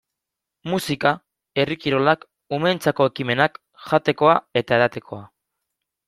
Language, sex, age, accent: Basque, male, 19-29, Mendebalekoa (Araba, Bizkaia, Gipuzkoako mendebaleko herri batzuk)